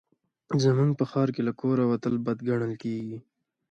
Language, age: Pashto, 19-29